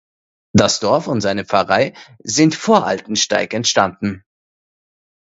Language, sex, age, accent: German, male, 30-39, Österreichisches Deutsch